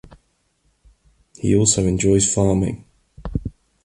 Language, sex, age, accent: English, male, 30-39, England English